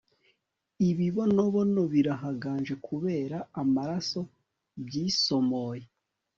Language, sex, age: Kinyarwanda, male, 30-39